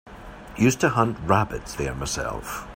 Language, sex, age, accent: English, male, 60-69, Scottish English